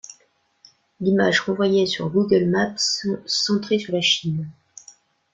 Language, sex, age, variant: French, female, 40-49, Français de métropole